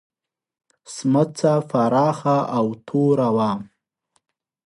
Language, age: Pashto, 19-29